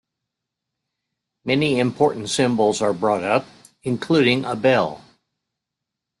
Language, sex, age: English, male, 70-79